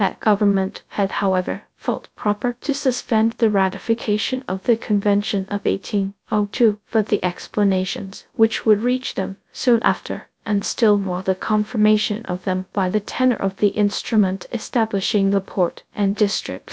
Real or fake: fake